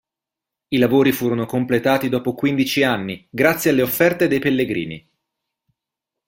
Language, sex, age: Italian, male, 30-39